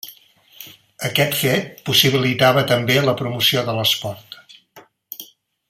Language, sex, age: Catalan, male, 50-59